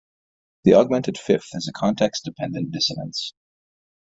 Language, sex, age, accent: English, male, 19-29, United States English